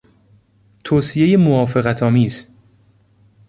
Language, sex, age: Persian, male, 19-29